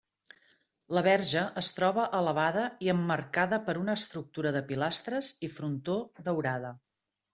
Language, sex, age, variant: Catalan, female, 50-59, Central